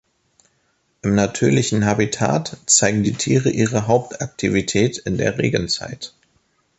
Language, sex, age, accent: German, male, 19-29, Deutschland Deutsch